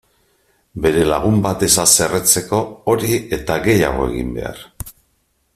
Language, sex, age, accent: Basque, male, 50-59, Mendebalekoa (Araba, Bizkaia, Gipuzkoako mendebaleko herri batzuk)